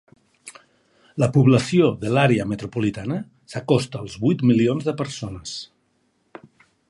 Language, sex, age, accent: Catalan, male, 50-59, Barceloní